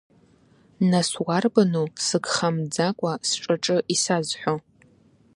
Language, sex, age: Abkhazian, female, under 19